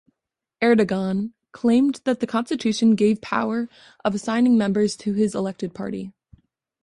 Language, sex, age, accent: English, female, under 19, United States English